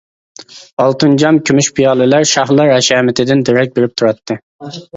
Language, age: Uyghur, 19-29